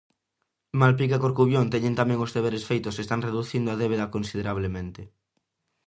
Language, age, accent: Galician, 19-29, Atlántico (seseo e gheada)